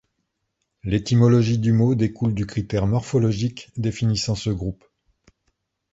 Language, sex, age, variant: French, male, 50-59, Français de métropole